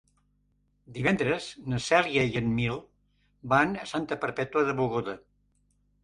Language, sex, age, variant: Catalan, male, 80-89, Central